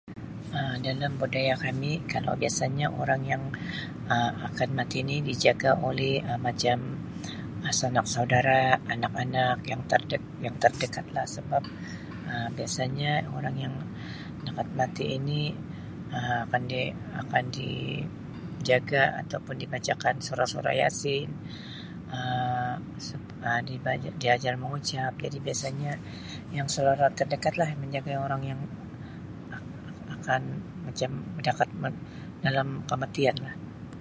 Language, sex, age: Sabah Malay, female, 50-59